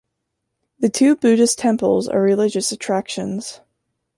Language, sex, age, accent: English, female, under 19, United States English